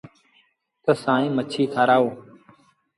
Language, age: Sindhi Bhil, 19-29